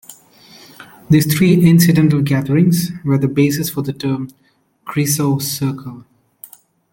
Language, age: English, 30-39